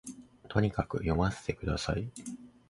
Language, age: Japanese, 19-29